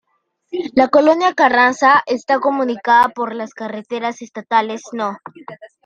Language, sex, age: Spanish, female, 30-39